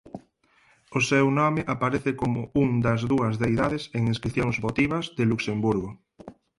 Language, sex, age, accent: Galician, male, 19-29, Atlántico (seseo e gheada)